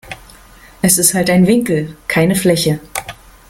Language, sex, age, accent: German, female, 50-59, Deutschland Deutsch